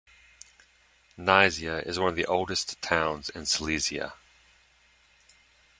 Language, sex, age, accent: English, male, 40-49, United States English